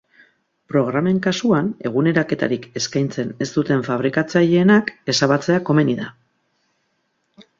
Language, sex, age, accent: Basque, female, 40-49, Mendebalekoa (Araba, Bizkaia, Gipuzkoako mendebaleko herri batzuk)